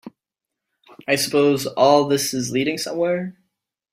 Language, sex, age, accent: English, male, 19-29, United States English